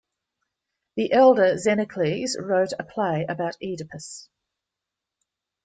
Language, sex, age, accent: English, female, 50-59, Australian English